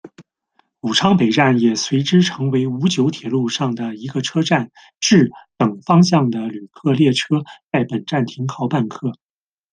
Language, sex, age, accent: Chinese, male, 30-39, 出生地：山东省